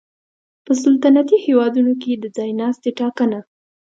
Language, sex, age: Pashto, female, under 19